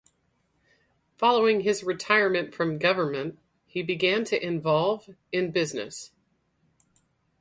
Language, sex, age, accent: English, female, 50-59, United States English